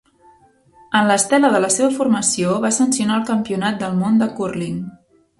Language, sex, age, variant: Catalan, female, 19-29, Central